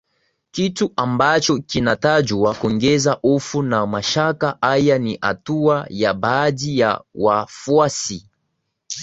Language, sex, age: Swahili, male, 19-29